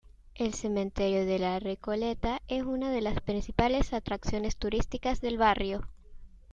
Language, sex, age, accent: Spanish, female, under 19, Rioplatense: Argentina, Uruguay, este de Bolivia, Paraguay